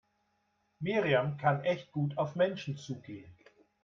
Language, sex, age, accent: German, male, 60-69, Deutschland Deutsch